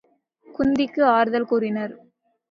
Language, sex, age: Tamil, female, 19-29